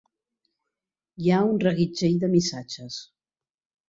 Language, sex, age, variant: Catalan, female, 40-49, Central